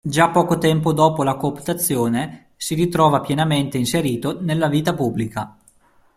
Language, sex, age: Italian, male, 30-39